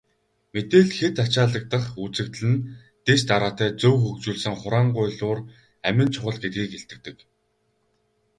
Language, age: Mongolian, 19-29